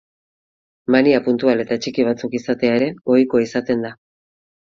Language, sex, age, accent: Basque, female, 40-49, Mendebalekoa (Araba, Bizkaia, Gipuzkoako mendebaleko herri batzuk)